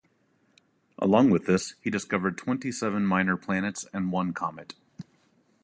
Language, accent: English, United States English